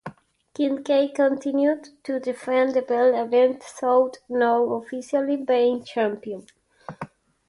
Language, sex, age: English, male, 19-29